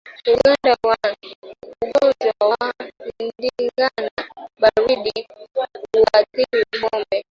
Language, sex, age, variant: Swahili, female, 19-29, Kiswahili cha Bara ya Kenya